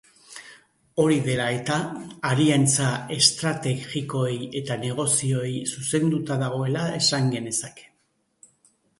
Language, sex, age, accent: Basque, male, 60-69, Erdialdekoa edo Nafarra (Gipuzkoa, Nafarroa)